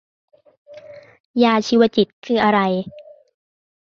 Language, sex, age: Thai, female, under 19